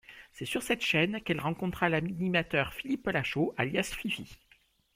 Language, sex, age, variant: French, male, 40-49, Français de métropole